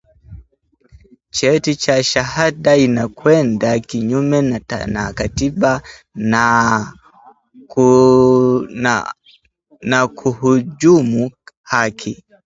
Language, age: Swahili, 19-29